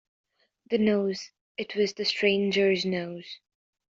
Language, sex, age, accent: English, female, under 19, United States English